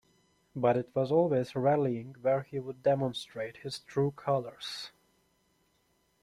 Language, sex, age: English, male, 19-29